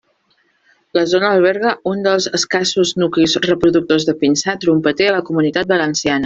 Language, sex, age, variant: Catalan, female, 40-49, Central